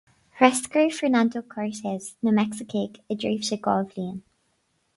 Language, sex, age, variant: Irish, female, 19-29, Gaeilge na Mumhan